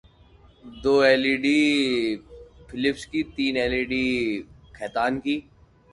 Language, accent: English, India and South Asia (India, Pakistan, Sri Lanka)